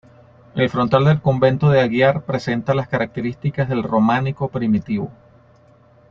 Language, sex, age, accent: Spanish, male, 30-39, Andino-Pacífico: Colombia, Perú, Ecuador, oeste de Bolivia y Venezuela andina